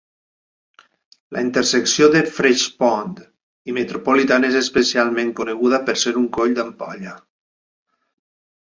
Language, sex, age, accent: Catalan, male, 30-39, valencià